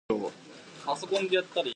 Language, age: English, 19-29